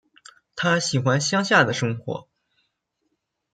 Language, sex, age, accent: Chinese, male, 19-29, 出生地：山东省